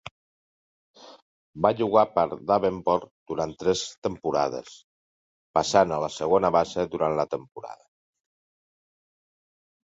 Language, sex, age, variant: Catalan, male, 50-59, Central